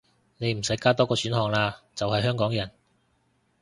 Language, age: Cantonese, 30-39